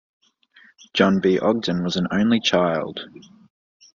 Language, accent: English, Australian English